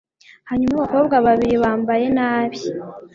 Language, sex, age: Kinyarwanda, female, 19-29